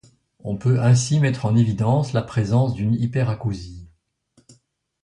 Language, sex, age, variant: French, male, 60-69, Français de métropole